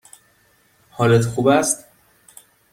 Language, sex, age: Persian, male, 19-29